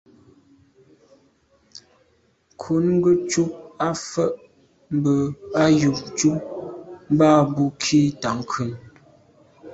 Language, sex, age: Medumba, female, 19-29